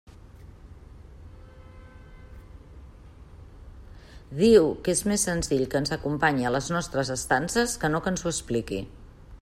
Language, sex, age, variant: Catalan, female, 50-59, Central